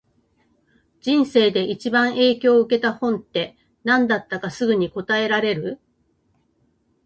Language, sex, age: Japanese, female, 50-59